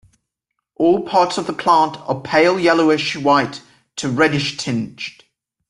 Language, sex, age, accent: English, male, 19-29, England English